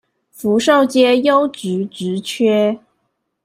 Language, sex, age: Chinese, female, 30-39